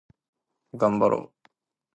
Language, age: Japanese, 19-29